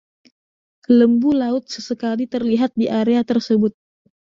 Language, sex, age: Indonesian, female, 19-29